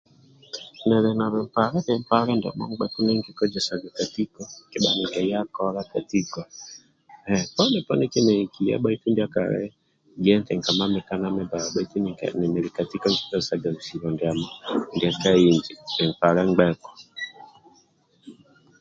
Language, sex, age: Amba (Uganda), male, 30-39